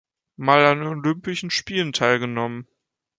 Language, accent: German, Deutschland Deutsch